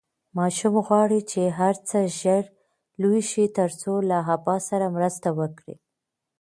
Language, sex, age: Pashto, female, 19-29